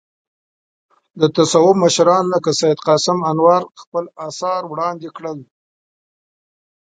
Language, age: Pashto, 40-49